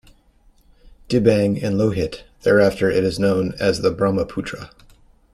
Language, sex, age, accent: English, male, 40-49, United States English